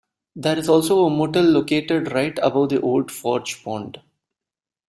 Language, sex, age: English, male, 19-29